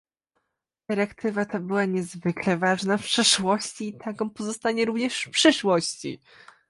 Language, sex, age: Polish, female, 19-29